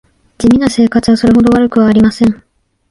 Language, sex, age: Japanese, female, 19-29